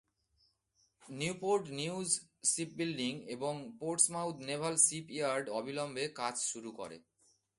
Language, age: Bengali, 40-49